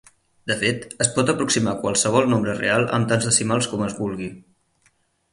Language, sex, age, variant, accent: Catalan, male, 19-29, Central, Barceloní